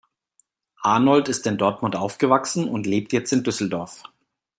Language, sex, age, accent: German, male, 30-39, Deutschland Deutsch